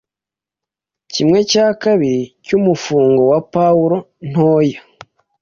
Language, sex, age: Kinyarwanda, male, 19-29